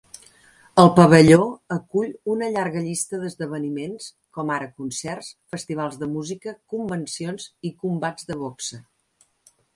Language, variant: Catalan, Central